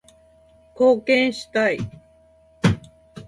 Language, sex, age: Japanese, female, 40-49